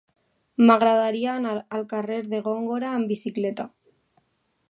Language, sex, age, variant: Catalan, female, under 19, Alacantí